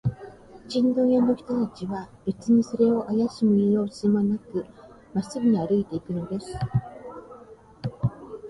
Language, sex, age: Japanese, female, 60-69